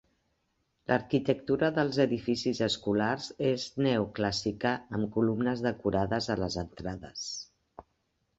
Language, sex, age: Catalan, female, 60-69